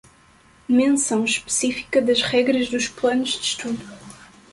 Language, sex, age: Portuguese, female, 19-29